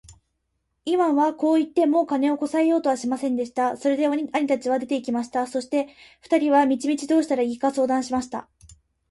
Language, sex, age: Japanese, female, under 19